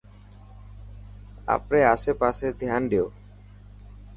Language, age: Dhatki, 30-39